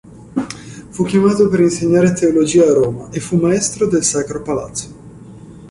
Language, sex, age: Italian, male, 19-29